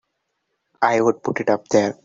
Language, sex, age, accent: English, male, 19-29, India and South Asia (India, Pakistan, Sri Lanka)